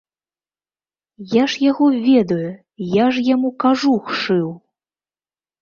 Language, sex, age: Belarusian, female, 30-39